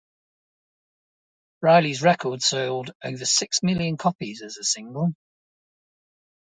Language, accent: English, England English